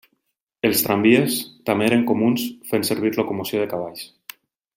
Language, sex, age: Catalan, male, 30-39